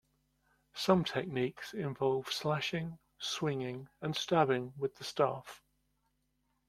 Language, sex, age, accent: English, male, 50-59, England English